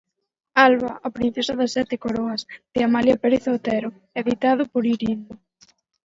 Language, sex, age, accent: Galician, female, 19-29, Atlántico (seseo e gheada)